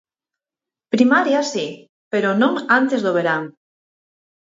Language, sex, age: Galician, female, 40-49